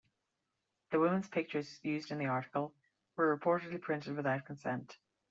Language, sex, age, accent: English, female, 40-49, Irish English